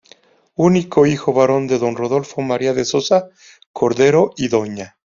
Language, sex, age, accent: Spanish, male, 40-49, México